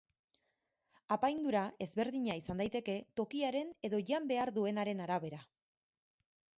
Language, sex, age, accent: Basque, female, 19-29, Erdialdekoa edo Nafarra (Gipuzkoa, Nafarroa)